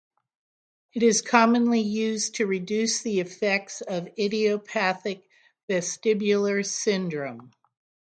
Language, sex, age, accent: English, female, 60-69, United States English